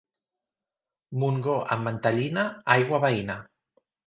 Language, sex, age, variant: Catalan, male, 40-49, Central